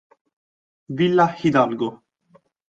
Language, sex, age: Italian, male, 19-29